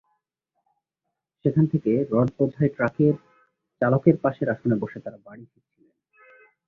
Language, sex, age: Bengali, male, 19-29